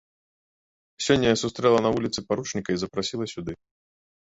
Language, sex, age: Belarusian, male, 30-39